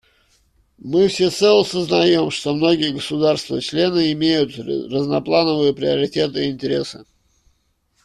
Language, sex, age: Russian, male, 40-49